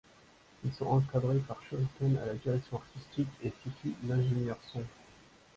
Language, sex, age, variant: French, male, 19-29, Français de métropole